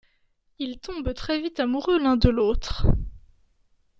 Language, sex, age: French, female, 19-29